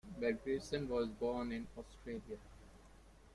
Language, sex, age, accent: English, male, 19-29, India and South Asia (India, Pakistan, Sri Lanka)